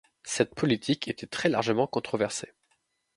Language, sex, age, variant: French, male, 19-29, Français de métropole